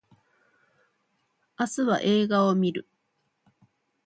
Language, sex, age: Japanese, female, 40-49